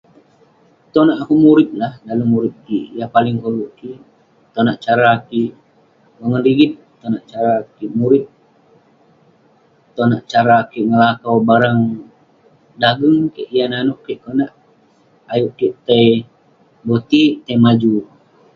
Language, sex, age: Western Penan, male, 19-29